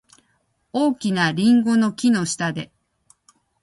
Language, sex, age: Japanese, female, 50-59